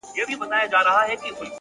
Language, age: Pashto, 30-39